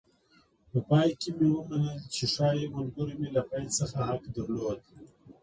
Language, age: Pashto, 30-39